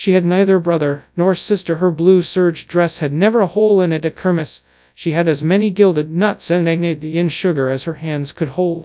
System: TTS, FastPitch